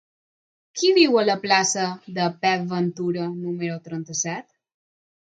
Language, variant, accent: Catalan, Balear, balear; mallorquí